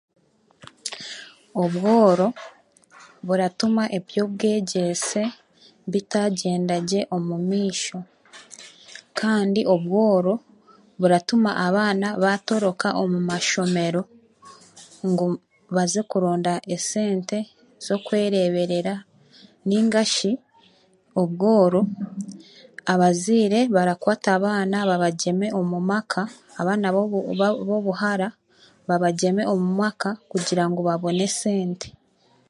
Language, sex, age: Chiga, female, 19-29